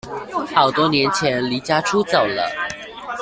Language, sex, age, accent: Chinese, female, 19-29, 出生地：宜蘭縣